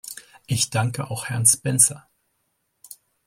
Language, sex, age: German, male, 30-39